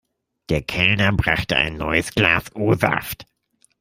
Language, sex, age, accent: German, male, 30-39, Deutschland Deutsch